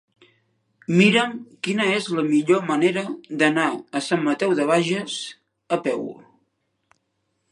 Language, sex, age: Catalan, male, 50-59